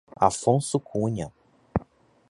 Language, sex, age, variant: Portuguese, male, 19-29, Portuguese (Brasil)